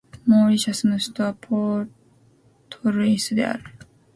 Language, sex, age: Japanese, female, 19-29